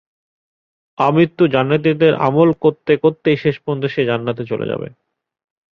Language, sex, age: Bengali, male, 30-39